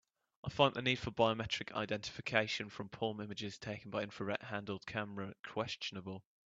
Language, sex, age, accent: English, male, 19-29, England English